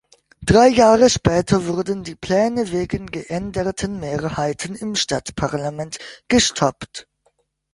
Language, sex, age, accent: German, male, under 19, Deutschland Deutsch